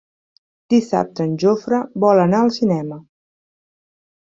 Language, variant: Catalan, Central